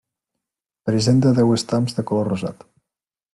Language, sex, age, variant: Catalan, male, 19-29, Nord-Occidental